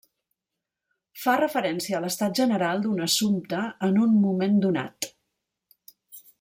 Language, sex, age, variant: Catalan, female, 50-59, Central